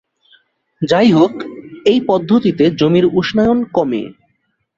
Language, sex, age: Bengali, male, 30-39